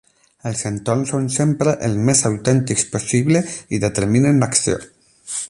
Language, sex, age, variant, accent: Catalan, male, 40-49, Alacantí, Barcelona